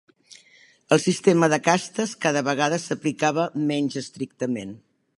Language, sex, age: Catalan, female, 60-69